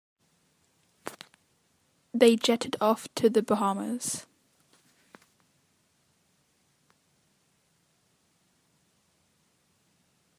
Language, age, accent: English, under 19, Australian English